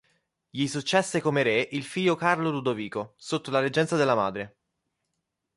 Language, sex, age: Italian, male, 19-29